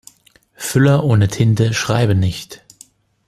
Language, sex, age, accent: German, male, 40-49, Deutschland Deutsch